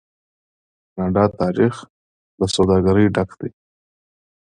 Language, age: Pashto, 30-39